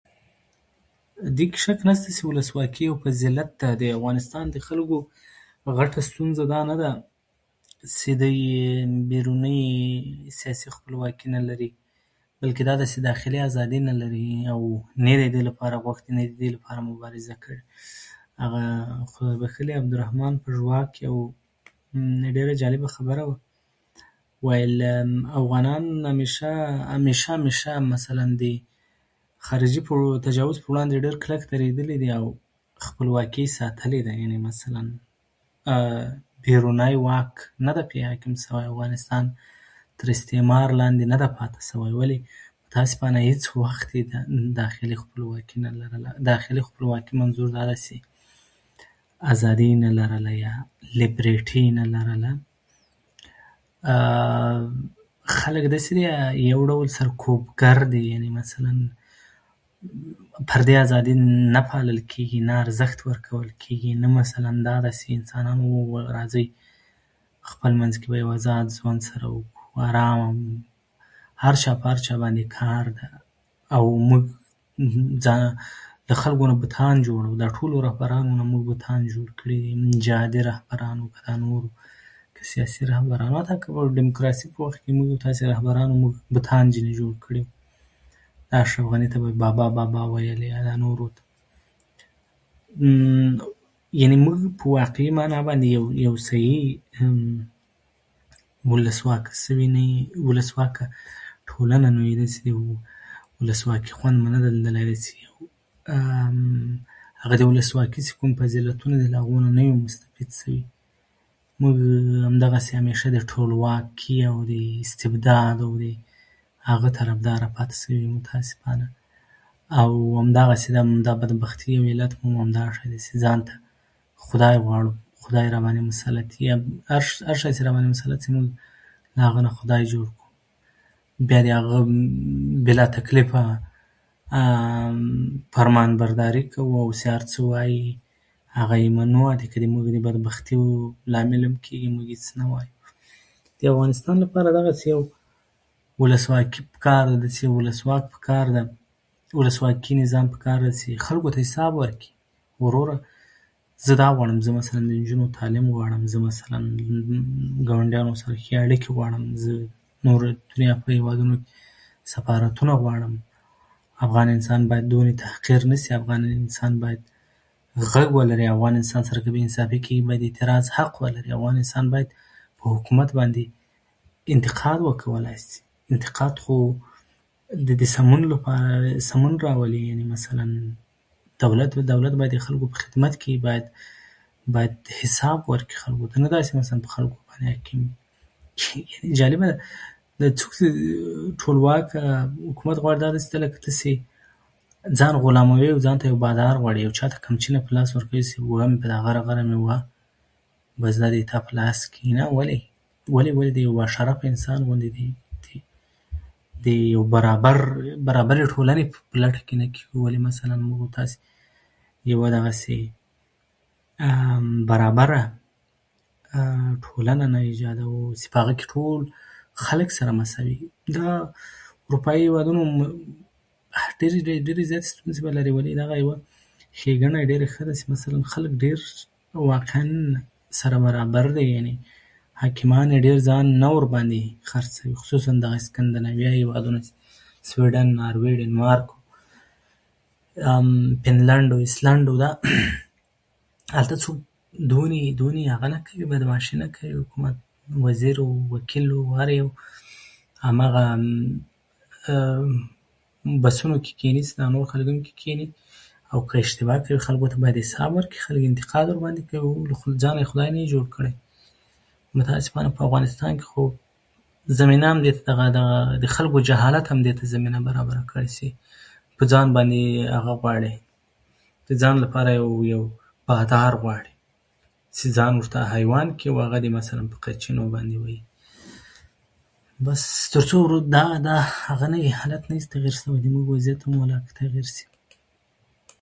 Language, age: Pashto, 30-39